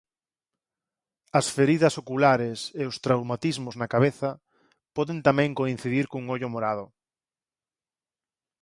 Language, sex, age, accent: Galician, male, 40-49, Normativo (estándar)